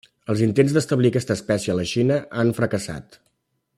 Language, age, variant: Catalan, 40-49, Central